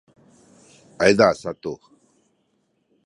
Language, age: Sakizaya, 60-69